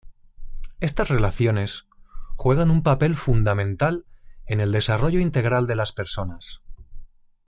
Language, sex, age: Spanish, male, 40-49